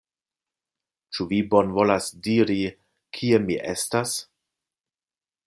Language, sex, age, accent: Esperanto, male, 50-59, Internacia